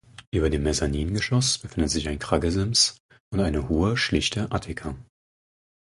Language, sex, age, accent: German, male, 19-29, Deutschland Deutsch